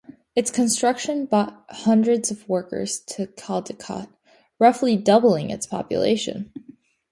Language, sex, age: English, female, under 19